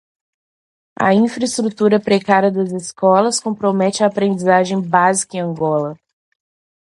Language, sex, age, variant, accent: Portuguese, female, 30-39, Portuguese (Brasil), Mineiro